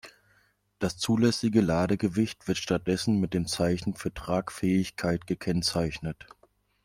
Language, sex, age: German, male, 19-29